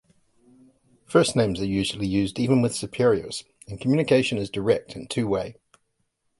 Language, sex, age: English, male, 50-59